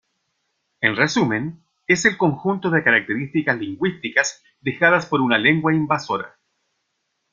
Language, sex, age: Spanish, male, 50-59